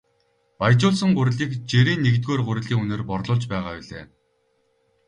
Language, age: Mongolian, 19-29